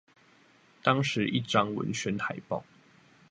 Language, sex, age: Chinese, male, 19-29